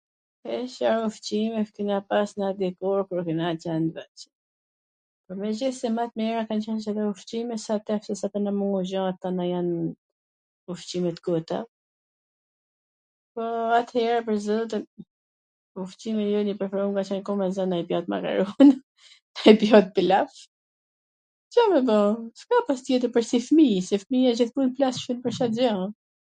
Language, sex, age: Gheg Albanian, female, 40-49